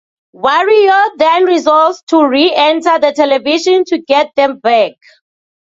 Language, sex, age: English, female, 19-29